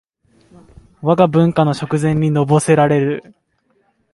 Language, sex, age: Japanese, male, under 19